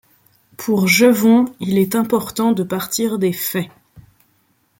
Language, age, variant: French, 19-29, Français de métropole